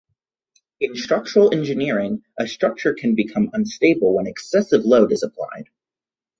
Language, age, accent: English, 19-29, United States English